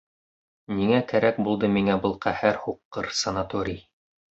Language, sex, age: Bashkir, female, 30-39